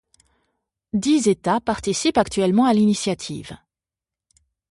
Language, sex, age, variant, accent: French, female, 40-49, Français d'Europe, Français de Suisse